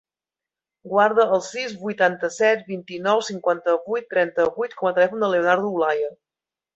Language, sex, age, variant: Catalan, female, 30-39, Central